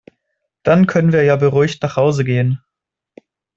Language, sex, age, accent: German, male, 30-39, Deutschland Deutsch